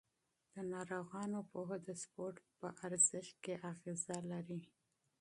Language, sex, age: Pashto, female, 30-39